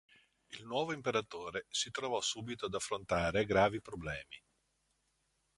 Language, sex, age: Italian, male, 50-59